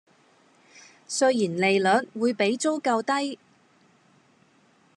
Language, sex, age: Cantonese, female, 30-39